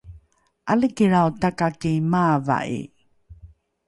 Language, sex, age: Rukai, female, 40-49